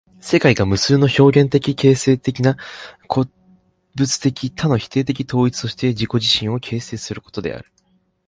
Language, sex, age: Japanese, male, 19-29